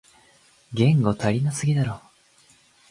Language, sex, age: Japanese, male, 19-29